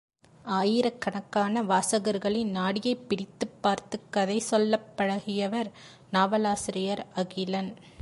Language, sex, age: Tamil, female, 30-39